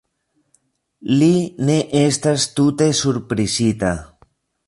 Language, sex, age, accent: Esperanto, male, 40-49, Internacia